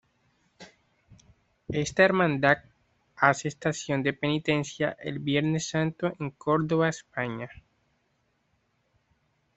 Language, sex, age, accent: Spanish, male, 19-29, Caribe: Cuba, Venezuela, Puerto Rico, República Dominicana, Panamá, Colombia caribeña, México caribeño, Costa del golfo de México